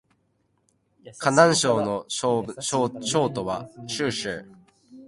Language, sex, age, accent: Japanese, male, 19-29, 標準語